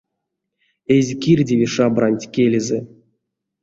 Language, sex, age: Erzya, male, 30-39